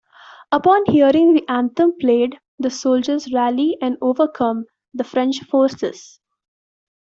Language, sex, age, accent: English, female, 19-29, India and South Asia (India, Pakistan, Sri Lanka)